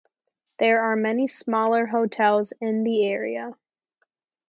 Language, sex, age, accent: English, female, under 19, United States English